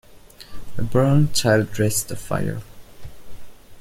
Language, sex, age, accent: English, male, 19-29, India and South Asia (India, Pakistan, Sri Lanka)